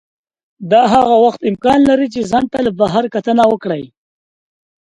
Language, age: Pashto, 19-29